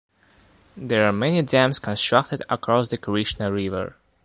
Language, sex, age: English, male, 19-29